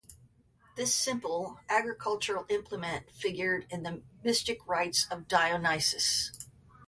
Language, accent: English, United States English